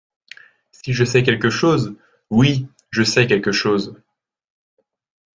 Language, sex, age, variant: French, male, 19-29, Français de métropole